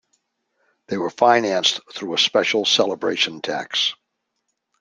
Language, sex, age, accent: English, male, 70-79, United States English